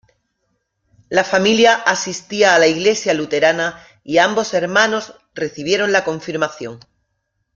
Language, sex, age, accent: Spanish, female, 40-49, España: Sur peninsular (Andalucia, Extremadura, Murcia)